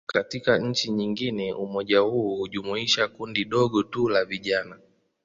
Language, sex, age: Swahili, male, 19-29